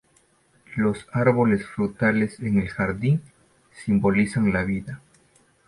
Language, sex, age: Spanish, male, 50-59